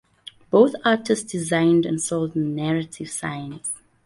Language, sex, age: English, female, 30-39